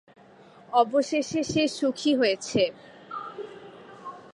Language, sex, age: Bengali, male, 19-29